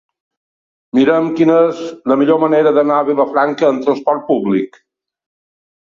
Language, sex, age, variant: Catalan, male, 60-69, Balear